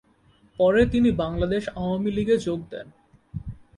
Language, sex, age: Bengali, male, 19-29